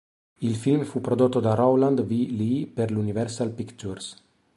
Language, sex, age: Italian, male, 40-49